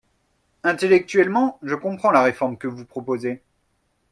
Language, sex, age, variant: French, male, 30-39, Français de métropole